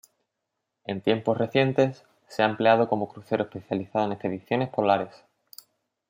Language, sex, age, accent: Spanish, male, 19-29, España: Sur peninsular (Andalucia, Extremadura, Murcia)